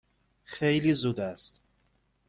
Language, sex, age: Persian, male, 19-29